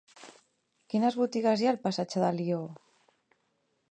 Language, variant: Catalan, Central